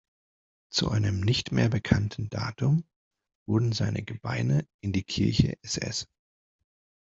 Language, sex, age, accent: German, male, 40-49, Deutschland Deutsch